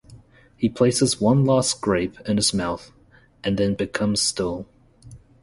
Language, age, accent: English, 19-29, New Zealand English